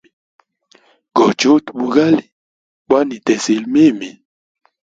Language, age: Hemba, 19-29